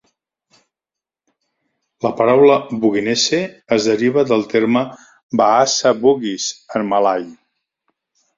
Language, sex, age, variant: Catalan, male, 60-69, Septentrional